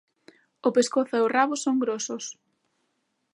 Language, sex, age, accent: Galician, female, 19-29, Atlántico (seseo e gheada)